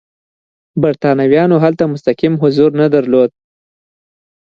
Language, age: Pashto, under 19